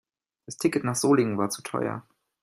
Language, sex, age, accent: German, male, 30-39, Deutschland Deutsch